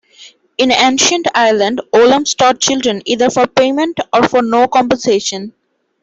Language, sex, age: English, female, 19-29